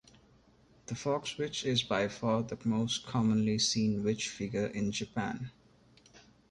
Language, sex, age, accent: English, male, 19-29, India and South Asia (India, Pakistan, Sri Lanka)